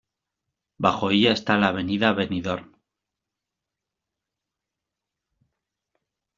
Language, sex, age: Spanish, male, 50-59